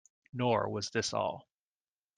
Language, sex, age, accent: English, male, 40-49, United States English